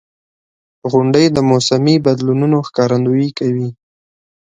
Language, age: Pashto, 19-29